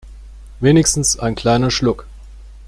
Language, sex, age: German, male, 30-39